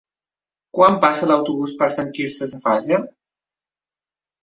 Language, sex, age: Catalan, male, 30-39